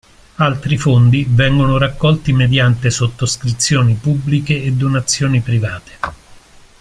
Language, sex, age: Italian, male, 50-59